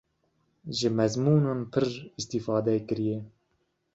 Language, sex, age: Kurdish, male, 19-29